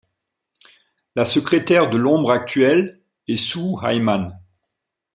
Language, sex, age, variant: French, male, 50-59, Français de métropole